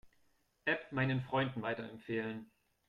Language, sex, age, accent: German, male, 30-39, Deutschland Deutsch